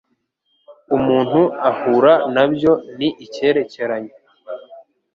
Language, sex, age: Kinyarwanda, male, 19-29